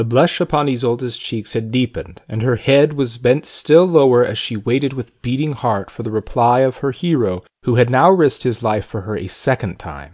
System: none